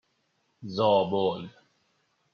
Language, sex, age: Persian, male, 19-29